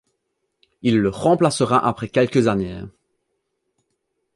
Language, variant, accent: French, Français d'Europe, Français de Belgique